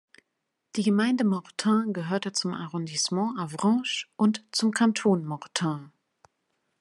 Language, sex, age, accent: German, female, 30-39, Deutschland Deutsch